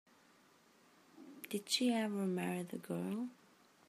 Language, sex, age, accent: English, female, 19-29, United States English